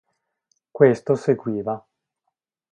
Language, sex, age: Italian, male, 19-29